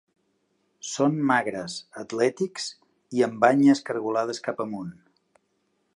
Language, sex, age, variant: Catalan, male, 50-59, Central